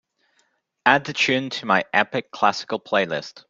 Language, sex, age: English, male, 30-39